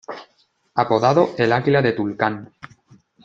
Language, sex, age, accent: Spanish, male, 19-29, España: Centro-Sur peninsular (Madrid, Toledo, Castilla-La Mancha)